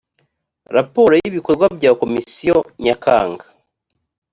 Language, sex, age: Kinyarwanda, male, 30-39